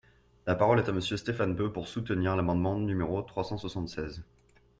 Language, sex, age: French, male, 30-39